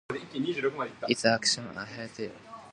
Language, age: English, under 19